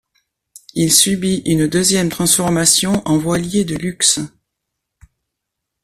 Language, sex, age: French, female, 60-69